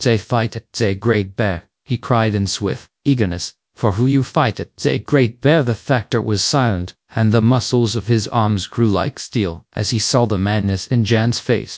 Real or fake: fake